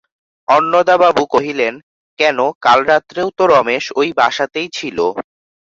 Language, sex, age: Bengali, male, under 19